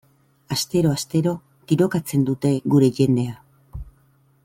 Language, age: Basque, 50-59